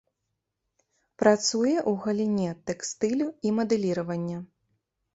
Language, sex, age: Belarusian, female, 30-39